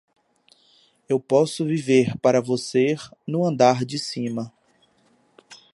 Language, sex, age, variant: Portuguese, male, 19-29, Portuguese (Brasil)